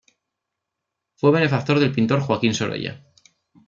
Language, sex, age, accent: Spanish, male, 19-29, España: Norte peninsular (Asturias, Castilla y León, Cantabria, País Vasco, Navarra, Aragón, La Rioja, Guadalajara, Cuenca)